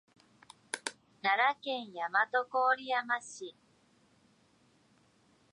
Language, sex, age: Japanese, male, 19-29